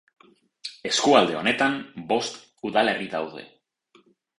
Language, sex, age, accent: Basque, male, 30-39, Mendebalekoa (Araba, Bizkaia, Gipuzkoako mendebaleko herri batzuk)